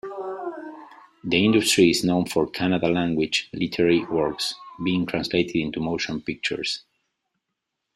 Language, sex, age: English, male, 30-39